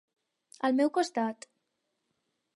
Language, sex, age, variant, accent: Catalan, female, under 19, Alacantí, aprenent (recent, des del castellà)